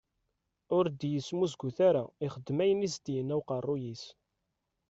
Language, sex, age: Kabyle, male, 30-39